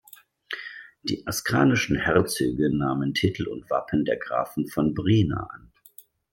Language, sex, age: German, male, 40-49